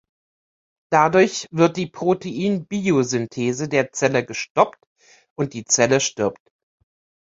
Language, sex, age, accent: German, female, 50-59, Deutschland Deutsch